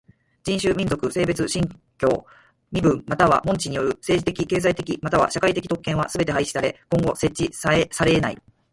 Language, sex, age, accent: Japanese, female, 40-49, 関西弁